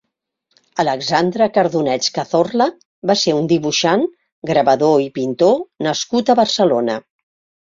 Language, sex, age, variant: Catalan, female, 60-69, Central